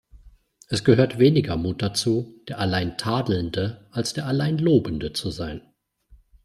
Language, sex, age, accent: German, male, 40-49, Deutschland Deutsch